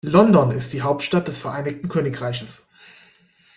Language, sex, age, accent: German, male, 19-29, Deutschland Deutsch